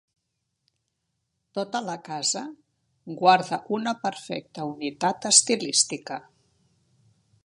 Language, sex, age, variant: Catalan, female, 70-79, Central